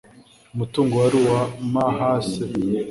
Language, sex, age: Kinyarwanda, male, 19-29